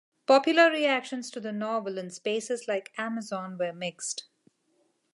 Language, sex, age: English, female, 40-49